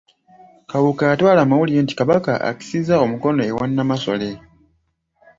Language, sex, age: Ganda, male, 19-29